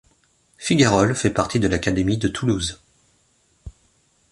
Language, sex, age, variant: French, male, 40-49, Français de métropole